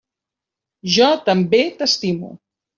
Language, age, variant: Catalan, 40-49, Central